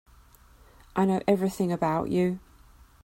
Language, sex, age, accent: English, female, 40-49, England English